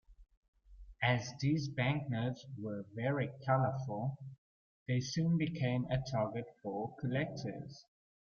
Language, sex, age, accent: English, male, 19-29, Southern African (South Africa, Zimbabwe, Namibia)